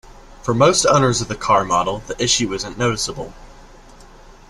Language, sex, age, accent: English, male, under 19, United States English